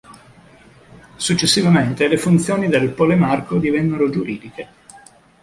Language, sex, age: Italian, male, 50-59